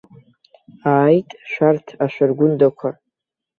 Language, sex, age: Abkhazian, male, under 19